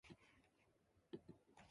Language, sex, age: English, female, 19-29